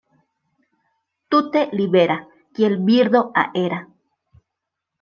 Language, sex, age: Esperanto, female, 40-49